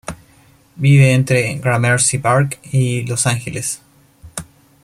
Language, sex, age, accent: Spanish, male, 30-39, Chileno: Chile, Cuyo